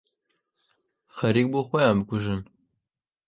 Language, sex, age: Central Kurdish, male, 19-29